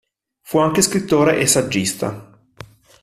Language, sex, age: Italian, male, 40-49